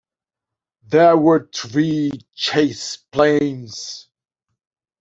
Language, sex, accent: English, male, England English